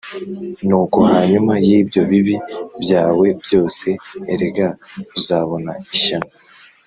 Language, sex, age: Kinyarwanda, male, 19-29